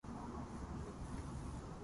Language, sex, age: Japanese, male, under 19